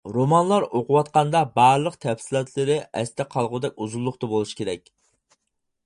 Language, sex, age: Uyghur, male, 19-29